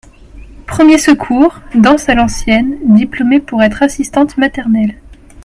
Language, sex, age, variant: French, female, 19-29, Français de métropole